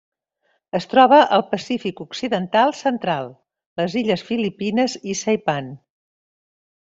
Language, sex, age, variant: Catalan, female, 60-69, Central